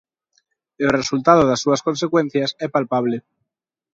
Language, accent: Galician, Normativo (estándar)